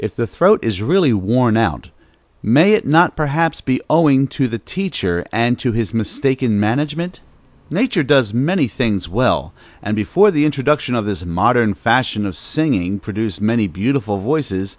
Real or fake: real